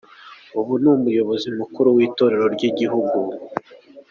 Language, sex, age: Kinyarwanda, male, 19-29